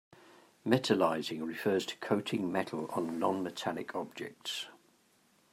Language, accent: English, England English